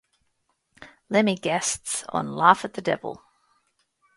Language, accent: English, Australian English